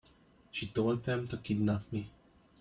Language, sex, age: English, male, 19-29